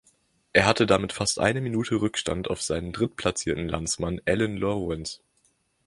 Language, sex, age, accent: German, male, 19-29, Deutschland Deutsch